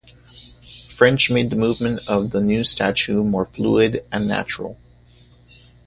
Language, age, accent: English, 30-39, United States English